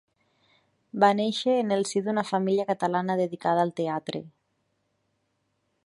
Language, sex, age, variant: Catalan, female, 30-39, Nord-Occidental